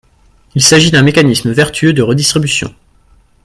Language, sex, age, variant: French, male, 19-29, Français de métropole